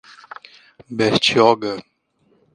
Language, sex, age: Portuguese, male, 30-39